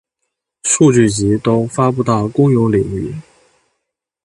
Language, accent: Chinese, 出生地：江西省